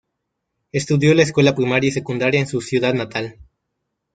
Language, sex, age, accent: Spanish, male, 19-29, México